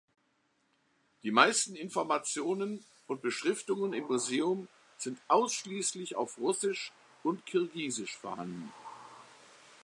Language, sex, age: German, male, 60-69